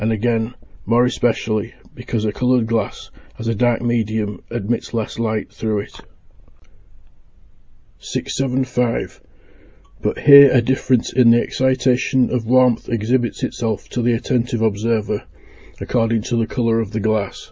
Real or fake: real